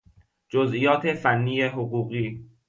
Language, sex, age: Persian, male, 19-29